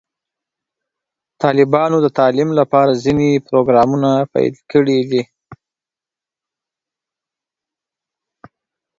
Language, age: Pashto, 30-39